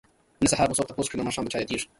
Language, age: Pashto, 19-29